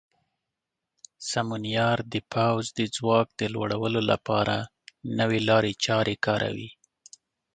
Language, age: Pashto, 30-39